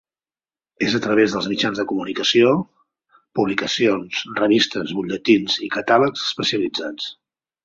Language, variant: Catalan, Central